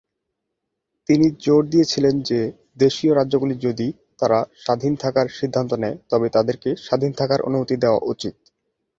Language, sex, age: Bengali, male, 19-29